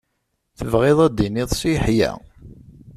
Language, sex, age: Kabyle, male, 30-39